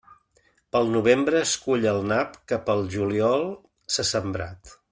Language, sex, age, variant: Catalan, male, 50-59, Central